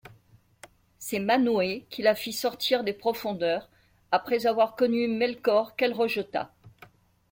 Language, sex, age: French, female, 60-69